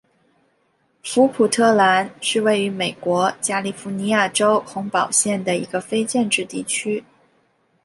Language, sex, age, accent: Chinese, female, 19-29, 出生地：黑龙江省